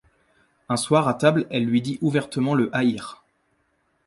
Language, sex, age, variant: French, male, 19-29, Français de métropole